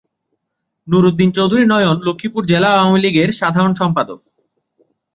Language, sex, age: Bengali, male, 19-29